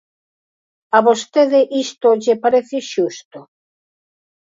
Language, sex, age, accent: Galician, female, 50-59, Normativo (estándar)